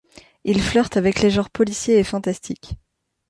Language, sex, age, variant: French, female, 19-29, Français de métropole